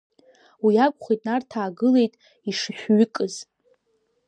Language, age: Abkhazian, under 19